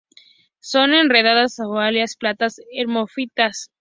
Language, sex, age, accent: Spanish, female, under 19, México